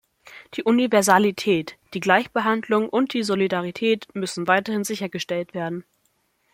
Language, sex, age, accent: German, female, under 19, Deutschland Deutsch